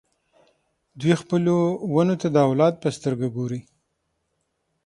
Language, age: Pashto, 40-49